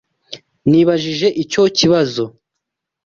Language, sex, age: Kinyarwanda, male, 30-39